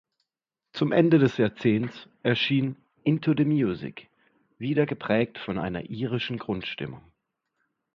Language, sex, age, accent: German, male, 30-39, Deutschland Deutsch